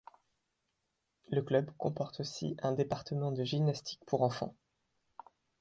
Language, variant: French, Français de métropole